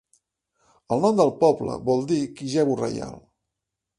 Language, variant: Catalan, Central